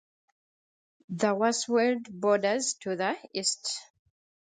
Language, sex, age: English, female, 19-29